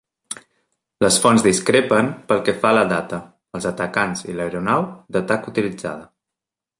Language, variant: Catalan, Central